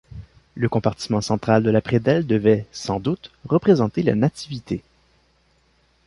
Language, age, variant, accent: French, 19-29, Français d'Amérique du Nord, Français du Canada